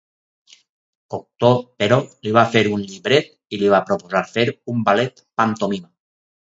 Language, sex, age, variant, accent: Catalan, male, 60-69, Valencià meridional, valencià